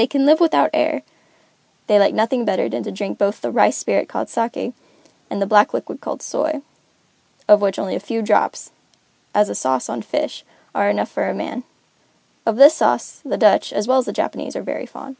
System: none